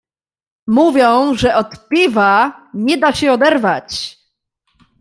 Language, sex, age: Polish, female, 19-29